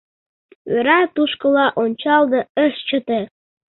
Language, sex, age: Mari, male, under 19